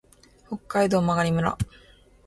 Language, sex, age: Japanese, female, 19-29